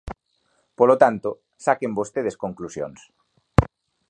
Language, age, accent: Galician, 30-39, Normativo (estándar)